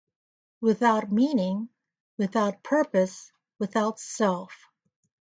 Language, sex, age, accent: English, female, 50-59, United States English